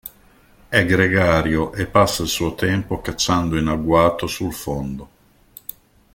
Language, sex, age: Italian, male, 50-59